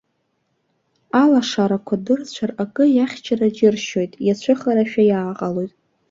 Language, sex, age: Abkhazian, female, under 19